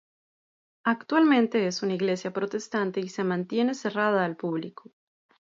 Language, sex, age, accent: Spanish, female, 30-39, México